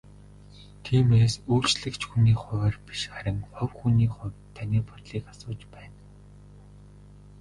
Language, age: Mongolian, 19-29